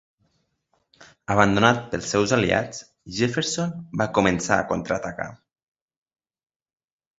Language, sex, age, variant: Catalan, male, 19-29, Nord-Occidental